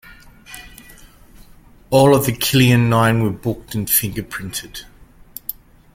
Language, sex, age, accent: English, male, 50-59, Australian English